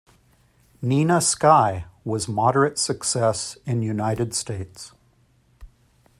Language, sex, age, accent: English, male, 50-59, United States English